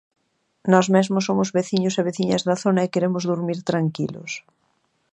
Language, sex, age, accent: Galician, female, 30-39, Normativo (estándar)